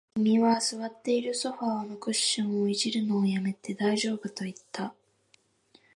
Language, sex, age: Japanese, female, 19-29